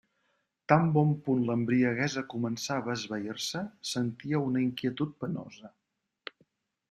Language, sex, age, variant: Catalan, male, 50-59, Central